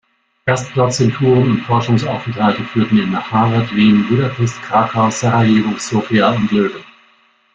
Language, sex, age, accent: German, male, 50-59, Deutschland Deutsch